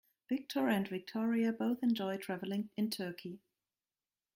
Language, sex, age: English, female, 40-49